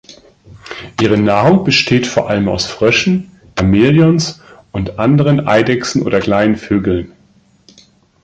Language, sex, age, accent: German, male, 50-59, Deutschland Deutsch